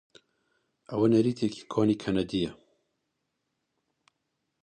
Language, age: Central Kurdish, 30-39